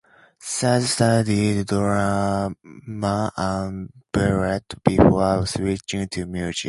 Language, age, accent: English, 19-29, United States English